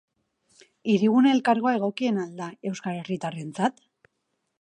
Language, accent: Basque, Erdialdekoa edo Nafarra (Gipuzkoa, Nafarroa)